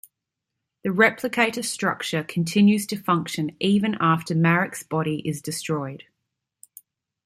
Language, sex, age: English, female, 30-39